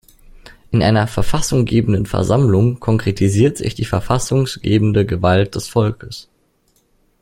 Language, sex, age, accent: German, male, under 19, Deutschland Deutsch